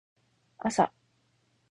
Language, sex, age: Japanese, female, 30-39